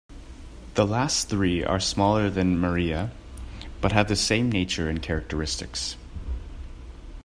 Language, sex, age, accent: English, male, 19-29, United States English